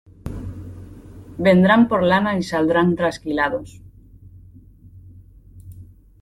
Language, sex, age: Spanish, female, 30-39